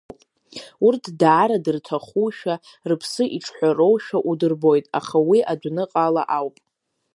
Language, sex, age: Abkhazian, female, under 19